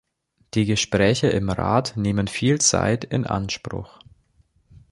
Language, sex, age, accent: German, male, under 19, Deutschland Deutsch